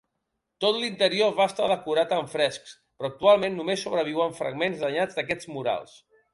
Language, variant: Catalan, Central